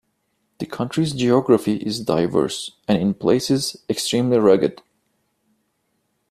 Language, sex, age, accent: English, male, 19-29, United States English